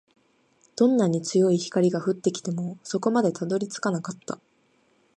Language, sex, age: Japanese, female, 19-29